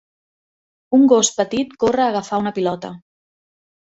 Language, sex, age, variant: Catalan, female, 30-39, Central